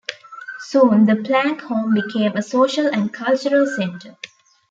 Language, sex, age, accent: English, female, 19-29, India and South Asia (India, Pakistan, Sri Lanka)